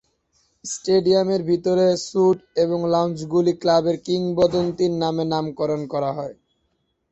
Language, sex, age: Bengali, male, 19-29